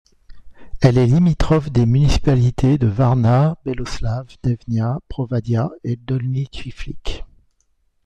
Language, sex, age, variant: French, male, 50-59, Français de métropole